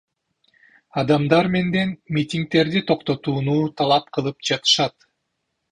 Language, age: Kyrgyz, 40-49